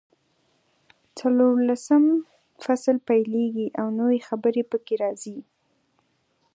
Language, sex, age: Pashto, female, 19-29